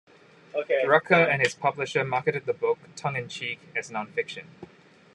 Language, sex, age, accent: English, male, 30-39, Hong Kong English